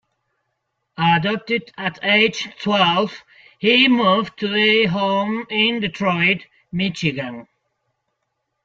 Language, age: English, 40-49